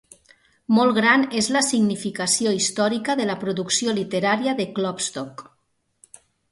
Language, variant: Catalan, Nord-Occidental